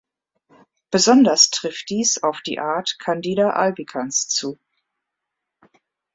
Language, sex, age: German, female, 50-59